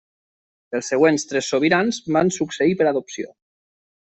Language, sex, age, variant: Catalan, male, 19-29, Nord-Occidental